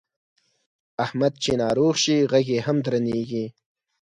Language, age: Pashto, 19-29